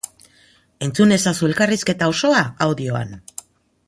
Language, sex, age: Basque, female, 50-59